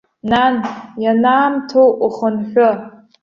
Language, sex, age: Abkhazian, female, under 19